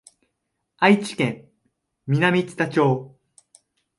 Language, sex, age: Japanese, female, 19-29